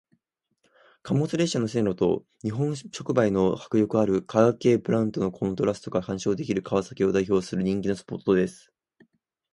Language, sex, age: Japanese, male, under 19